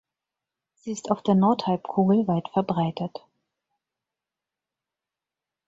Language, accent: German, Deutschland Deutsch